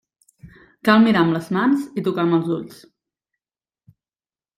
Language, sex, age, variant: Catalan, female, 19-29, Central